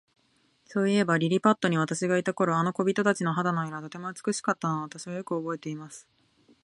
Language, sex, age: Japanese, female, 19-29